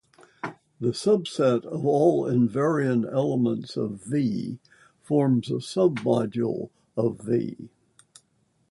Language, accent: English, United States English